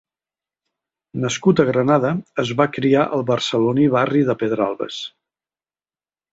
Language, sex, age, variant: Catalan, male, 60-69, Central